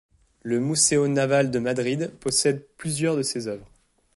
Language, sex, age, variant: French, male, 19-29, Français de métropole